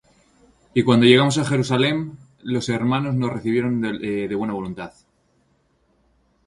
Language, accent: Spanish, España: Norte peninsular (Asturias, Castilla y León, Cantabria, País Vasco, Navarra, Aragón, La Rioja, Guadalajara, Cuenca)